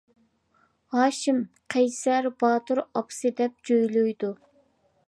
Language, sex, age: Uyghur, female, 19-29